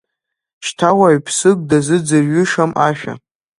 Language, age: Abkhazian, under 19